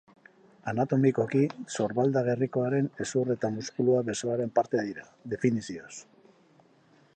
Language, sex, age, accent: Basque, male, 50-59, Mendebalekoa (Araba, Bizkaia, Gipuzkoako mendebaleko herri batzuk)